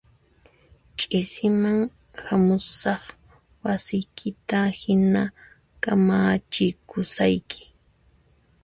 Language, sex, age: Puno Quechua, female, 19-29